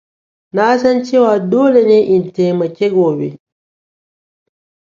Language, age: Hausa, 19-29